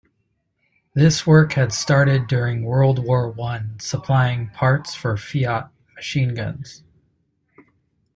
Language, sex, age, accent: English, male, 30-39, United States English